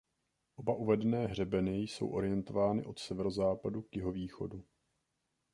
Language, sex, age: Czech, male, 19-29